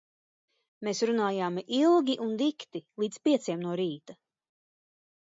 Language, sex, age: Latvian, female, 19-29